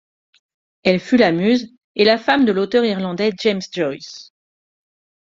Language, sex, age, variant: French, female, 40-49, Français de métropole